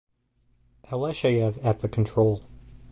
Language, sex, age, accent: English, male, 19-29, United States English